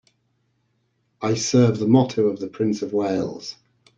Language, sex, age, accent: English, male, 50-59, England English